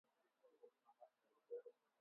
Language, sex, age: Swahili, male, 19-29